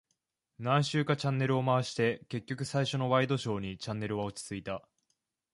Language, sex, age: Japanese, male, 19-29